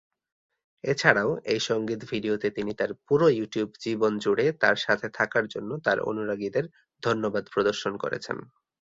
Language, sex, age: Bengali, male, 19-29